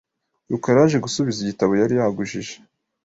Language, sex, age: Kinyarwanda, male, 30-39